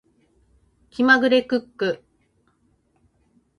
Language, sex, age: Japanese, female, 50-59